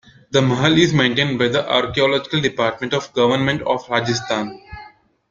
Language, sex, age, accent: English, female, 19-29, India and South Asia (India, Pakistan, Sri Lanka)